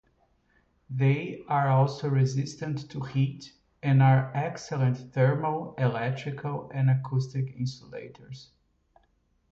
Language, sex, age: English, male, 30-39